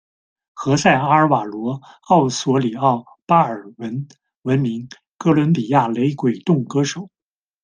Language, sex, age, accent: Chinese, male, 30-39, 出生地：山东省